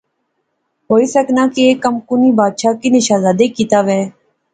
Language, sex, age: Pahari-Potwari, female, 19-29